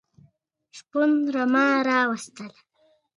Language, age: Pashto, 30-39